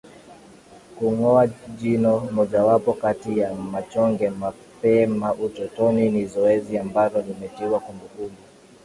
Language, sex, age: Swahili, male, 19-29